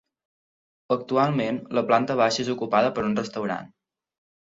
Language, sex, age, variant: Catalan, male, under 19, Central